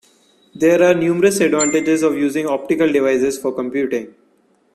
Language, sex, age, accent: English, male, 19-29, India and South Asia (India, Pakistan, Sri Lanka)